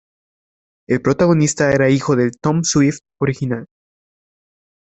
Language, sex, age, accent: Spanish, male, 19-29, América central